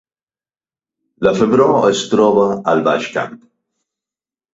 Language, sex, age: Catalan, male, 50-59